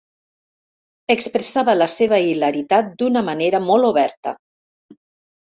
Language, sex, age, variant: Catalan, female, 60-69, Septentrional